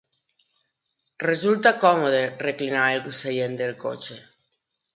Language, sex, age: Catalan, female, 40-49